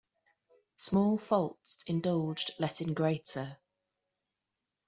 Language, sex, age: English, female, 30-39